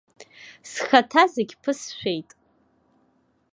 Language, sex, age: Abkhazian, female, under 19